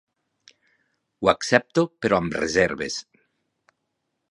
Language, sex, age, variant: Catalan, male, 50-59, Septentrional